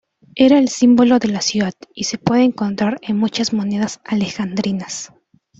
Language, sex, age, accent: Spanish, female, 19-29, España: Norte peninsular (Asturias, Castilla y León, Cantabria, País Vasco, Navarra, Aragón, La Rioja, Guadalajara, Cuenca)